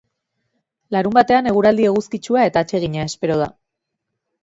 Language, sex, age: Basque, female, 30-39